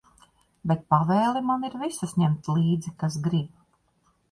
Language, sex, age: Latvian, female, 50-59